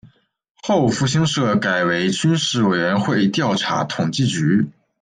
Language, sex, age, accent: Chinese, male, 19-29, 出生地：山东省